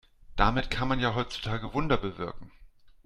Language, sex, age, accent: German, male, 40-49, Deutschland Deutsch